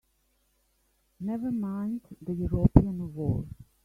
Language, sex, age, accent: English, female, 50-59, Australian English